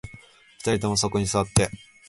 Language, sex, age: Japanese, male, 19-29